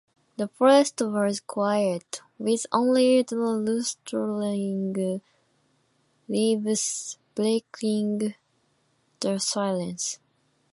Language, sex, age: Japanese, female, 19-29